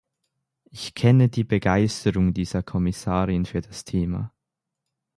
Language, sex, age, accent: German, male, 19-29, Deutschland Deutsch; Schweizerdeutsch